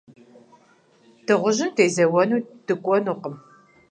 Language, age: Kabardian, 40-49